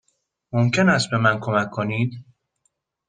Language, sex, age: Persian, male, 19-29